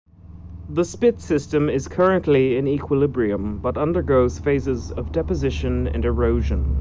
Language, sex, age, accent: English, male, 30-39, Canadian English